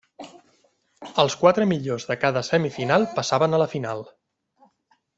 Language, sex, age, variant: Catalan, male, 30-39, Central